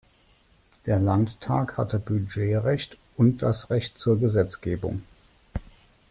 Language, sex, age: German, male, 40-49